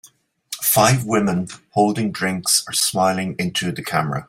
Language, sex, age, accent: English, male, 50-59, Irish English